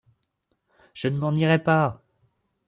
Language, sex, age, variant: French, male, 19-29, Français de métropole